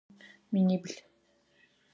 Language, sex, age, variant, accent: Adyghe, female, under 19, Адыгабзэ (Кирил, пстэумэ зэдыряе), Кıэмгуй (Çemguy)